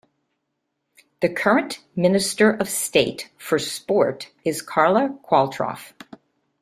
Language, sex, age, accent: English, female, 70-79, United States English